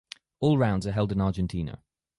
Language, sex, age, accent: English, male, 19-29, England English